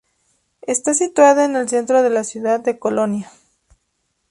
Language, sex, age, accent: Spanish, female, 19-29, México